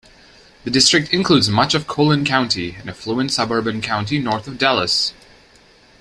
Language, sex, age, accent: English, male, 19-29, United States English